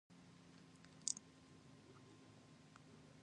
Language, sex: Japanese, female